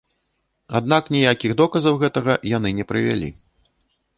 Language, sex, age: Belarusian, male, 40-49